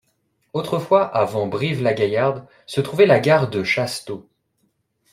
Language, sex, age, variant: French, male, 19-29, Français de métropole